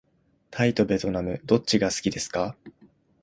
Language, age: Japanese, 19-29